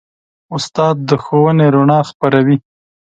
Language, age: Pashto, 19-29